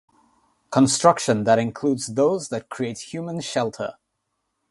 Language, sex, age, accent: English, male, 19-29, England English; India and South Asia (India, Pakistan, Sri Lanka)